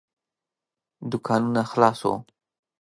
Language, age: Pashto, 19-29